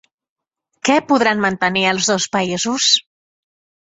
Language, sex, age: Catalan, female, 30-39